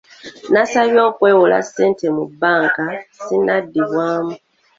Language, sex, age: Ganda, female, 19-29